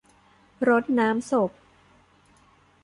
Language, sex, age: Thai, female, 19-29